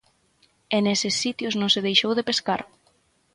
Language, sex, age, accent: Galician, female, 19-29, Central (gheada); Normativo (estándar)